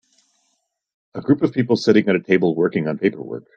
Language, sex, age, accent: English, male, 30-39, United States English